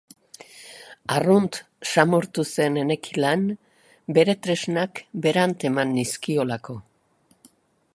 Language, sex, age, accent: Basque, female, 60-69, Erdialdekoa edo Nafarra (Gipuzkoa, Nafarroa)